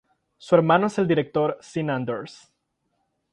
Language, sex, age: Spanish, female, 19-29